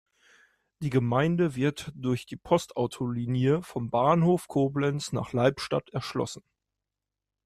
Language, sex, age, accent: German, male, 19-29, Deutschland Deutsch